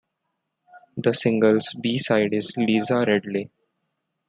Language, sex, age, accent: English, male, 19-29, India and South Asia (India, Pakistan, Sri Lanka)